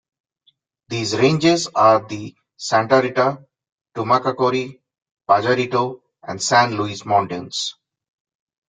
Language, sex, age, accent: English, male, 30-39, India and South Asia (India, Pakistan, Sri Lanka)